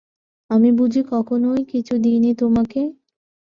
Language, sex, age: Bengali, female, 19-29